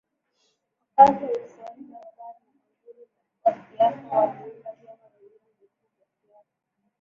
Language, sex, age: Swahili, female, 19-29